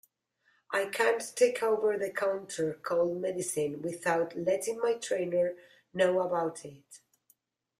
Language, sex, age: English, female, 40-49